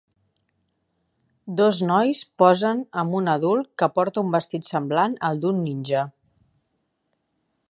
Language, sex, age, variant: Catalan, female, 30-39, Central